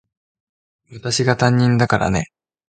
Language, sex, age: Japanese, male, 19-29